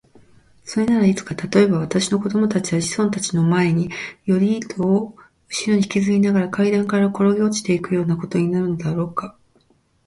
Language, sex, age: Japanese, female, 40-49